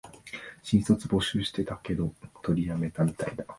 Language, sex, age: Japanese, male, 19-29